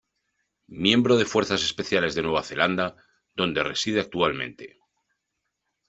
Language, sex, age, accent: Spanish, male, 40-49, España: Centro-Sur peninsular (Madrid, Toledo, Castilla-La Mancha)